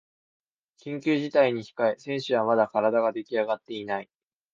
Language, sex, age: Japanese, male, under 19